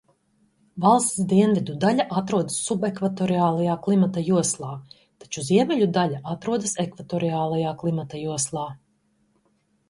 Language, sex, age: Latvian, female, 30-39